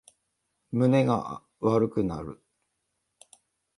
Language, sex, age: Japanese, male, 40-49